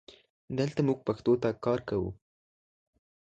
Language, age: Pashto, under 19